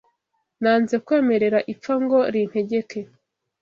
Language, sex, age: Kinyarwanda, female, 30-39